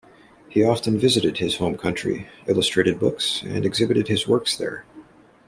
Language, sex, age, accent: English, male, 30-39, United States English